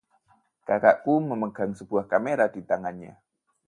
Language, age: Indonesian, 30-39